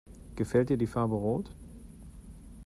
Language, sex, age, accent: German, male, 40-49, Deutschland Deutsch